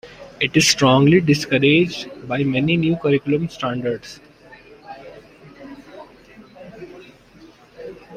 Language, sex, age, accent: English, male, under 19, India and South Asia (India, Pakistan, Sri Lanka)